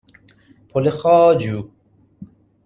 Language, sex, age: Persian, male, 19-29